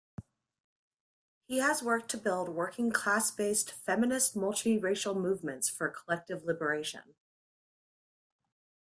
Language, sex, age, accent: English, female, 30-39, United States English